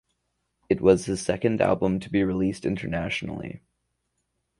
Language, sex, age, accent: English, male, under 19, Canadian English